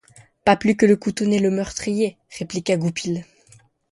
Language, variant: French, Français de métropole